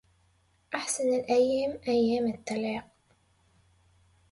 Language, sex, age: Arabic, female, 19-29